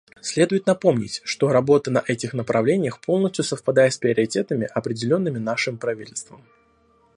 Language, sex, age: Russian, male, 19-29